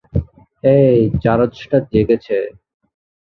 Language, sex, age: Bengali, male, 19-29